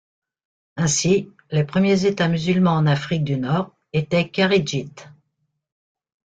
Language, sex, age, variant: French, female, 50-59, Français de métropole